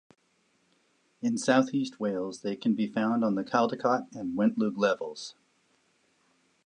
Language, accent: English, United States English